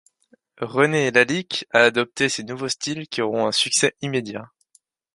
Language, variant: French, Français de métropole